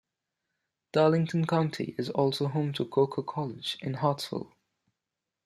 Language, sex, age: English, male, under 19